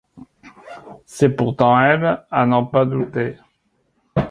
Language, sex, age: French, male, 60-69